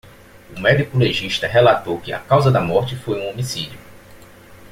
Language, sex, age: Portuguese, male, 19-29